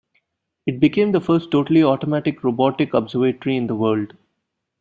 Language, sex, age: English, male, 19-29